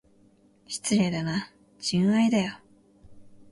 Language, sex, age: Japanese, female, 19-29